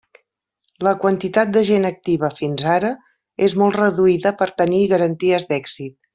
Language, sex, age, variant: Catalan, female, 50-59, Central